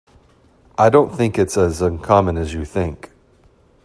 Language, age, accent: English, 30-39, United States English